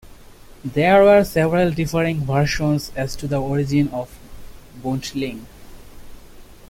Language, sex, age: English, male, 19-29